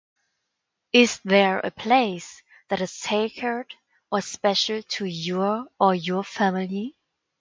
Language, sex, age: English, female, 19-29